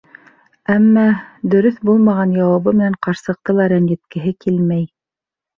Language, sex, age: Bashkir, female, 40-49